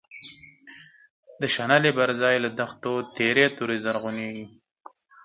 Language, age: Pashto, 30-39